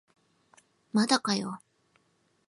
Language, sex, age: Japanese, female, 19-29